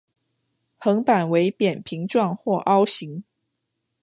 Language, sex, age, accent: Chinese, female, 30-39, 出生地：广东省